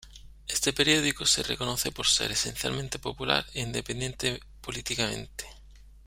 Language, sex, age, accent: Spanish, male, 40-49, España: Sur peninsular (Andalucia, Extremadura, Murcia)